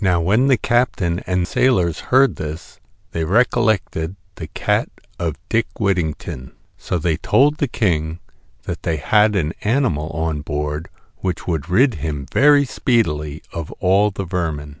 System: none